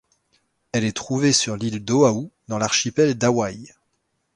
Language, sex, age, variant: French, male, 30-39, Français de métropole